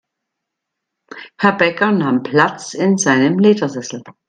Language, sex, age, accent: German, female, 50-59, Deutschland Deutsch